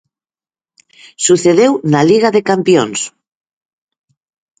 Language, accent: Galician, Normativo (estándar)